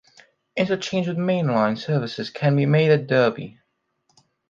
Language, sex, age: English, male, under 19